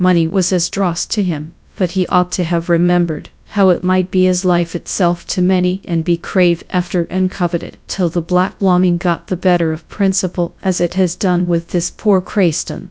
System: TTS, GradTTS